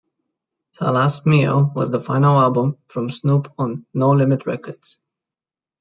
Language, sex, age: English, male, 19-29